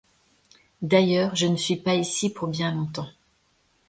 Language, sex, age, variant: French, female, 30-39, Français de métropole